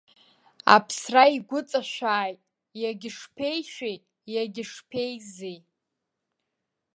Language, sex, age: Abkhazian, female, under 19